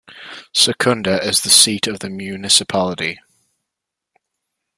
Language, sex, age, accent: English, male, 19-29, England English